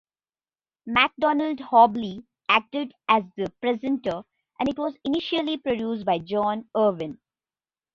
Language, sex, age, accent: English, female, 30-39, India and South Asia (India, Pakistan, Sri Lanka)